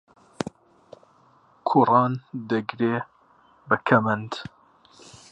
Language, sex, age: Central Kurdish, male, 19-29